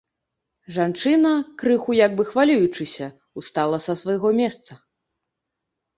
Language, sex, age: Belarusian, female, 30-39